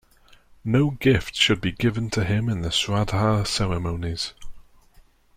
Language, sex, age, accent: English, male, 30-39, England English